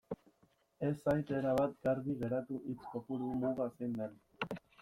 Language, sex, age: Basque, male, 19-29